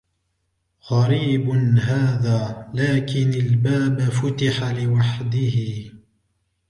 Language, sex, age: Arabic, male, 19-29